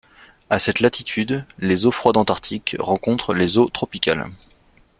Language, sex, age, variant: French, male, 30-39, Français de métropole